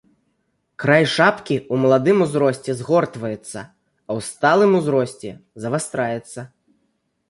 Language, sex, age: Belarusian, male, 19-29